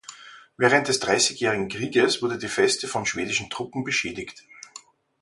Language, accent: German, Österreichisches Deutsch